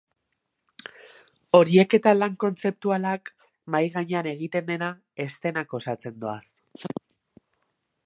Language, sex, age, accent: Basque, male, 19-29, Erdialdekoa edo Nafarra (Gipuzkoa, Nafarroa)